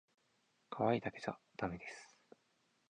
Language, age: Japanese, 19-29